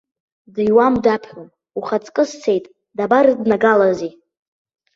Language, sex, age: Abkhazian, female, under 19